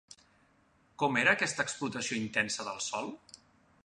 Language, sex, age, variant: Catalan, male, 40-49, Central